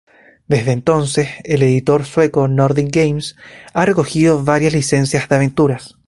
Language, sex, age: Spanish, male, 19-29